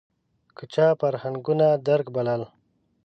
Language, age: Pashto, 30-39